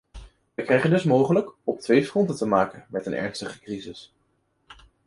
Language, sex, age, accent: Dutch, male, 19-29, Nederlands Nederlands